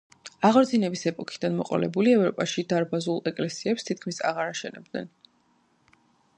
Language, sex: Georgian, female